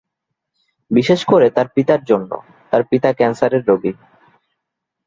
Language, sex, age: Bengali, male, 19-29